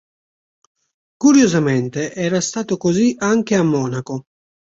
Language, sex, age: Italian, male, 19-29